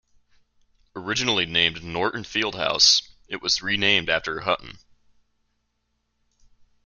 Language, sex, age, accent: English, male, 19-29, United States English